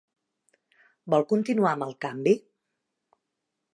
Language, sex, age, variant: Catalan, female, 40-49, Central